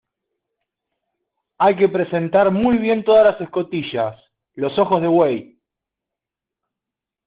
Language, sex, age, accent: Spanish, male, 40-49, Rioplatense: Argentina, Uruguay, este de Bolivia, Paraguay